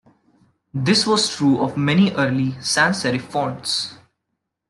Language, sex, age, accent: English, male, 19-29, India and South Asia (India, Pakistan, Sri Lanka)